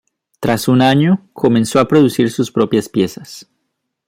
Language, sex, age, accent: Spanish, male, 19-29, Andino-Pacífico: Colombia, Perú, Ecuador, oeste de Bolivia y Venezuela andina